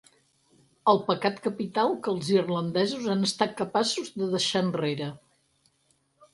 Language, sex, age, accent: Catalan, female, 60-69, Empordanès